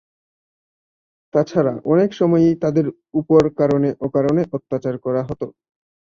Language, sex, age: Bengali, male, 19-29